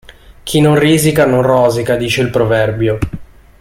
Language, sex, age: Italian, male, 19-29